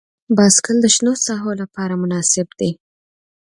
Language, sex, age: Pashto, female, 19-29